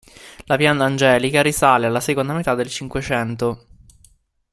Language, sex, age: Italian, male, 19-29